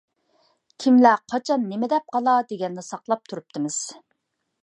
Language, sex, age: Uyghur, female, 40-49